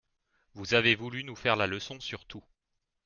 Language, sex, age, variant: French, male, 40-49, Français de métropole